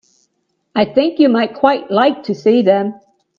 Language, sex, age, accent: English, female, 60-69, United States English